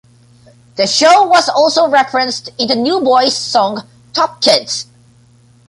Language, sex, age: English, male, 19-29